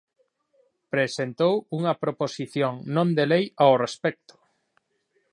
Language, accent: Galician, Normativo (estándar)